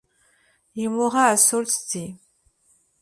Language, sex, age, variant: French, female, 40-49, Français de métropole